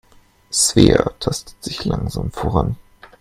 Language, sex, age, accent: German, male, 19-29, Deutschland Deutsch